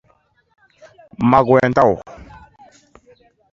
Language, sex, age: Dyula, male, 19-29